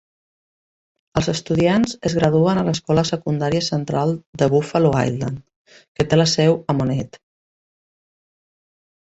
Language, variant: Catalan, Central